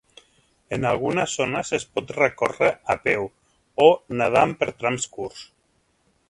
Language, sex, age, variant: Catalan, male, 40-49, Central